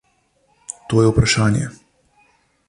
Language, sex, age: Slovenian, male, 30-39